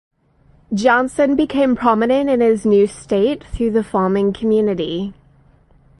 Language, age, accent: English, 30-39, United States English; England English